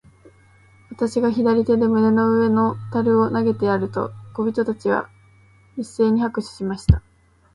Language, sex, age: Japanese, female, 19-29